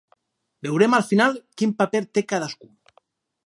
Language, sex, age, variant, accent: Catalan, male, 50-59, Valencià meridional, valencià